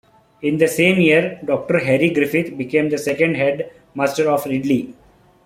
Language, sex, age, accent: English, male, 30-39, India and South Asia (India, Pakistan, Sri Lanka)